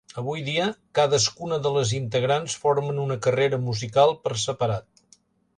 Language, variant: Catalan, Central